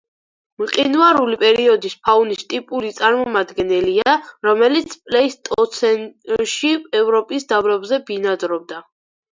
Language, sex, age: Georgian, female, under 19